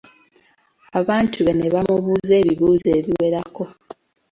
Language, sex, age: Ganda, female, 19-29